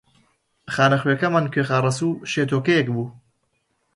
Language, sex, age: Central Kurdish, male, 19-29